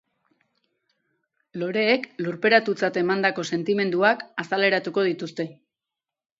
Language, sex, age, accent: Basque, female, 40-49, Erdialdekoa edo Nafarra (Gipuzkoa, Nafarroa)